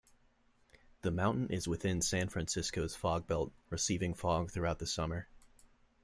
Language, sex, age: English, male, 19-29